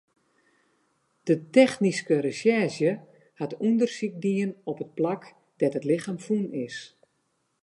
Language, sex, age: Western Frisian, female, 60-69